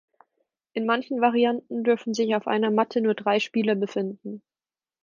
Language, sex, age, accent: German, female, 19-29, Deutschland Deutsch